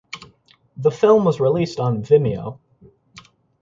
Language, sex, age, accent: English, male, 19-29, United States English